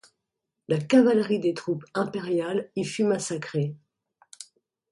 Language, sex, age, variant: French, female, 50-59, Français de métropole